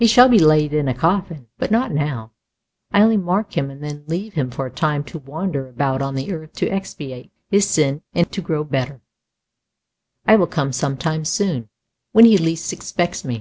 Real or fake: real